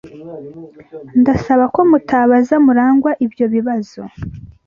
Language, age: Kinyarwanda, 19-29